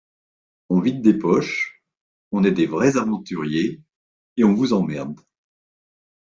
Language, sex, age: French, male, 60-69